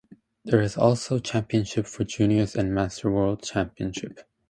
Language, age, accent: English, 19-29, United States English